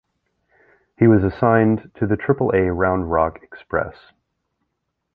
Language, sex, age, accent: English, male, 30-39, United States English